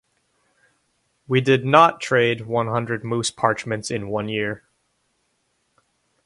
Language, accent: English, Canadian English